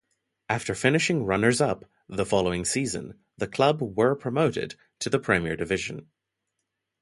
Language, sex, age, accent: English, male, 19-29, Southern African (South Africa, Zimbabwe, Namibia)